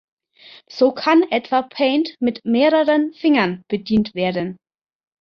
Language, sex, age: German, female, 30-39